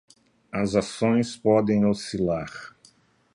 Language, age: Portuguese, 60-69